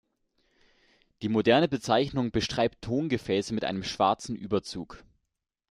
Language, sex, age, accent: German, male, 19-29, Deutschland Deutsch